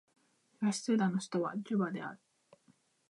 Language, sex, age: Japanese, female, under 19